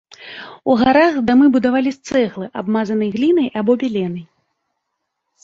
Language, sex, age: Belarusian, female, 30-39